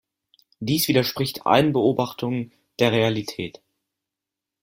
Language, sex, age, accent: German, male, 19-29, Deutschland Deutsch